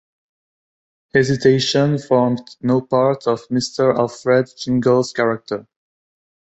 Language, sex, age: English, male, under 19